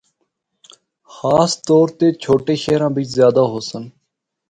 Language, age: Northern Hindko, 19-29